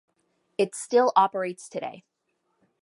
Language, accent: English, United States English